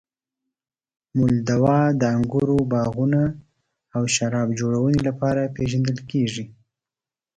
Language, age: Pashto, 30-39